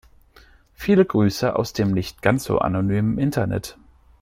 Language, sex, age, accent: German, male, 19-29, Deutschland Deutsch